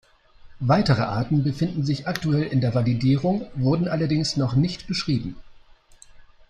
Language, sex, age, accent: German, male, 60-69, Deutschland Deutsch